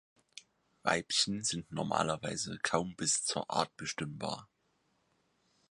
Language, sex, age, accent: German, male, 19-29, Deutschland Deutsch